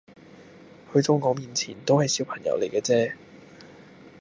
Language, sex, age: Cantonese, male, 19-29